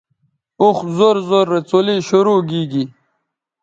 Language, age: Bateri, 19-29